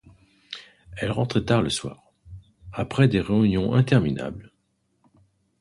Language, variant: French, Français de métropole